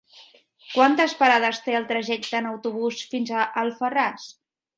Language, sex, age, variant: Catalan, female, 19-29, Central